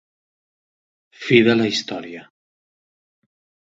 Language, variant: Catalan, Central